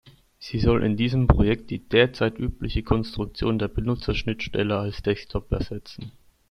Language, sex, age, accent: German, male, 19-29, Deutschland Deutsch